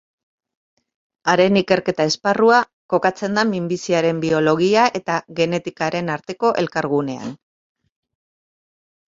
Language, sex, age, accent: Basque, female, 50-59, Mendebalekoa (Araba, Bizkaia, Gipuzkoako mendebaleko herri batzuk)